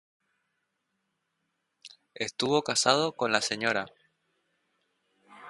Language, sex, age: Spanish, male, 19-29